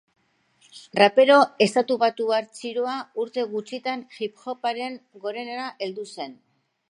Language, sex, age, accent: Basque, female, 50-59, Mendebalekoa (Araba, Bizkaia, Gipuzkoako mendebaleko herri batzuk)